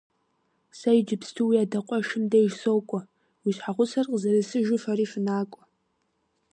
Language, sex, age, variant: Kabardian, female, 19-29, Адыгэбзэ (Къэбэрдей, Кирил, псоми зэдай)